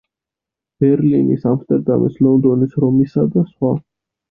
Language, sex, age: Georgian, male, 19-29